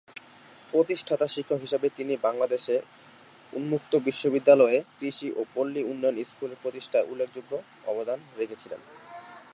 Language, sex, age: Bengali, male, 19-29